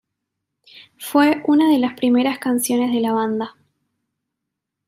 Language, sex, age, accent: Spanish, female, 19-29, Rioplatense: Argentina, Uruguay, este de Bolivia, Paraguay